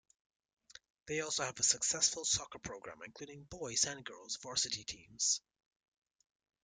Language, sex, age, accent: English, male, 19-29, United States English